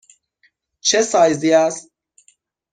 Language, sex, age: Persian, male, 19-29